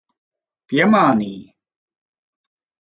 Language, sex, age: Latvian, male, 30-39